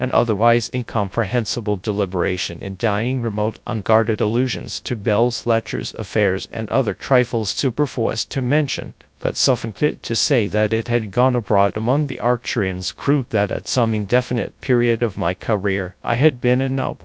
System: TTS, GradTTS